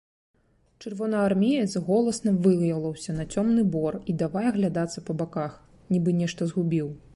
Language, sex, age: Belarusian, female, 30-39